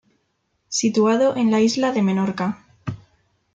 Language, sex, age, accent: Spanish, female, 19-29, España: Centro-Sur peninsular (Madrid, Toledo, Castilla-La Mancha)